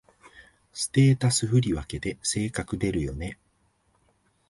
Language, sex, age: Japanese, male, 50-59